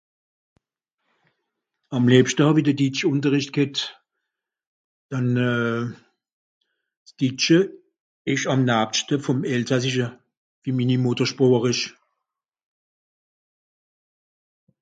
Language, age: Swiss German, 60-69